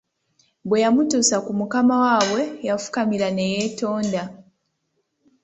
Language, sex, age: Ganda, female, 19-29